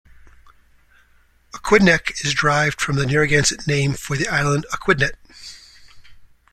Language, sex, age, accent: English, male, 50-59, United States English